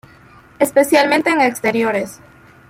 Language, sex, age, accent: Spanish, female, 19-29, América central